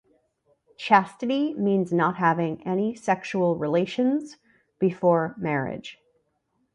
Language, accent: English, United States English